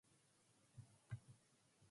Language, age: English, 19-29